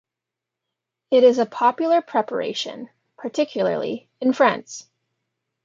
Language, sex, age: English, female, 19-29